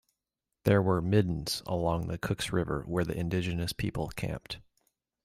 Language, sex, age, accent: English, male, 30-39, United States English